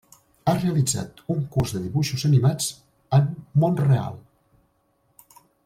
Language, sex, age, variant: Catalan, male, 60-69, Central